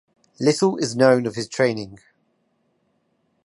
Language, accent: English, England English